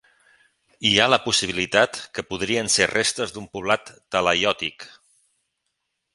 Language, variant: Catalan, Central